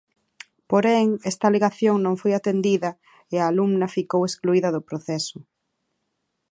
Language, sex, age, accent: Galician, female, 30-39, Oriental (común en zona oriental); Normativo (estándar)